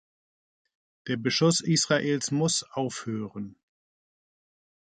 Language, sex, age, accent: German, male, 50-59, Deutschland Deutsch